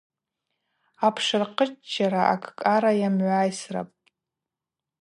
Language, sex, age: Abaza, female, 30-39